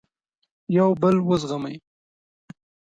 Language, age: Pashto, 19-29